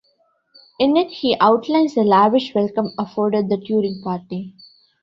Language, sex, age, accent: English, female, 19-29, India and South Asia (India, Pakistan, Sri Lanka)